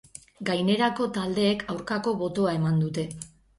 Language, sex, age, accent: Basque, female, 50-59, Erdialdekoa edo Nafarra (Gipuzkoa, Nafarroa)